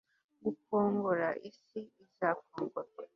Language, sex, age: Kinyarwanda, female, 19-29